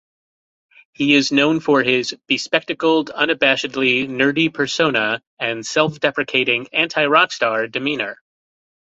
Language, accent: English, United States English